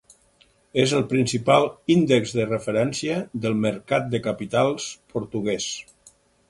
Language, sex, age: Catalan, male, 60-69